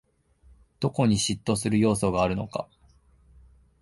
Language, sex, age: Japanese, male, 19-29